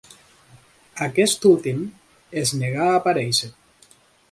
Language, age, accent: Catalan, 30-39, occidental